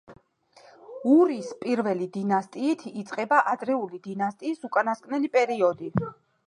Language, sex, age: Georgian, female, 30-39